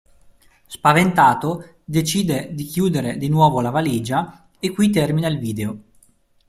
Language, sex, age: Italian, male, 30-39